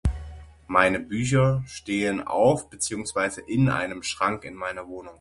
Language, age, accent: German, 30-39, Deutschland Deutsch